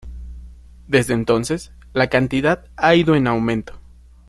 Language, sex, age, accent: Spanish, male, 19-29, México